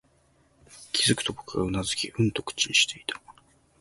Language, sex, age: Japanese, male, 19-29